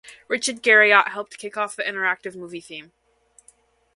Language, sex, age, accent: English, female, 19-29, United States English